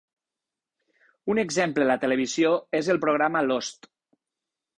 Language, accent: Catalan, valencià